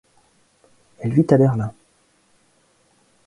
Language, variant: French, Français de métropole